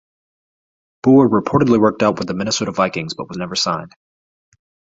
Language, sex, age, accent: English, male, 30-39, United States English